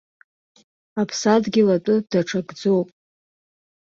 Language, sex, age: Abkhazian, female, 19-29